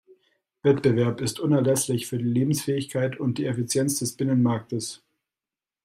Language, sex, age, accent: German, male, 19-29, Österreichisches Deutsch